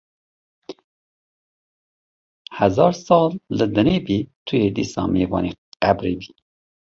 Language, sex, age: Kurdish, male, 40-49